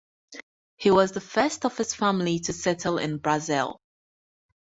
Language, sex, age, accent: English, female, 30-39, United States English